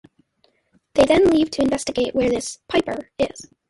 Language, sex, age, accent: English, female, under 19, United States English